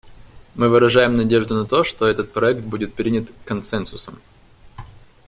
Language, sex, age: Russian, male, 19-29